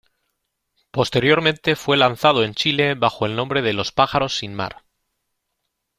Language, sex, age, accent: Spanish, male, 30-39, España: Centro-Sur peninsular (Madrid, Toledo, Castilla-La Mancha)